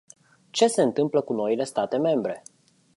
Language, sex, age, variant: Romanian, male, 40-49, Romanian-Romania